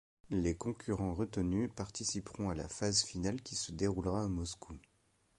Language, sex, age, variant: French, male, 19-29, Français de métropole